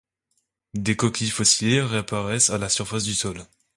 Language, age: French, 19-29